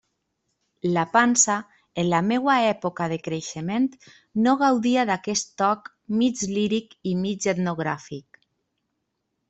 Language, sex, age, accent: Catalan, female, 30-39, valencià